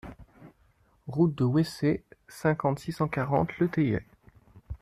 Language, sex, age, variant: French, male, 19-29, Français de métropole